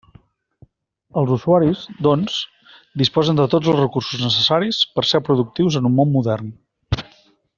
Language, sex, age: Catalan, male, 40-49